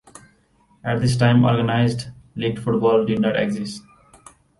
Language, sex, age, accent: English, male, 19-29, India and South Asia (India, Pakistan, Sri Lanka)